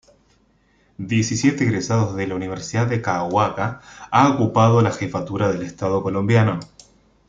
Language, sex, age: Spanish, male, 19-29